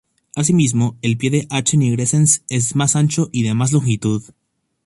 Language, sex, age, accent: Spanish, male, under 19, México